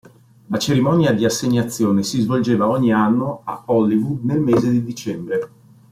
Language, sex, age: Italian, male, 40-49